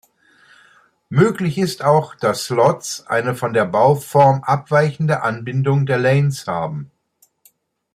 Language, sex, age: German, male, 60-69